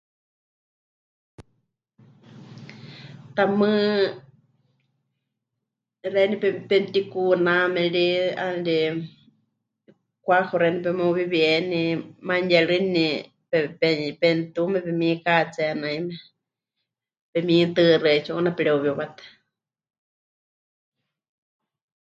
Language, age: Huichol, 30-39